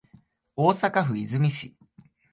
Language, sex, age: Japanese, male, 19-29